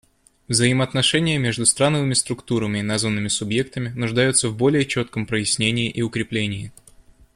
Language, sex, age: Russian, male, 19-29